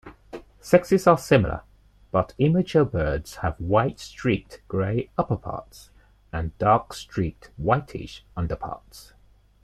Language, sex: English, male